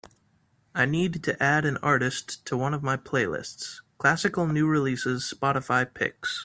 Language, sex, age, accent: English, male, 19-29, United States English